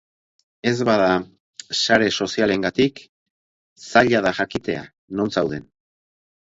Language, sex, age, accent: Basque, male, 50-59, Erdialdekoa edo Nafarra (Gipuzkoa, Nafarroa)